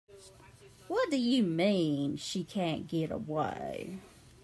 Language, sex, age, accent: English, female, 30-39, United States English